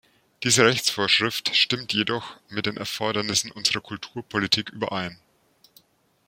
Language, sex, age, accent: German, male, 40-49, Deutschland Deutsch